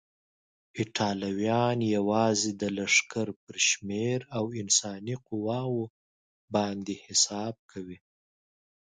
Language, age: Pashto, 19-29